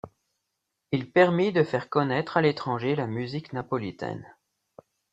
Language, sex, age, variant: French, male, 40-49, Français de métropole